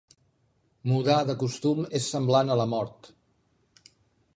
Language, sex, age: Catalan, male, 50-59